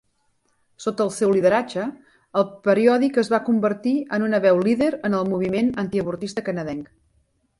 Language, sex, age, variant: Catalan, female, 50-59, Central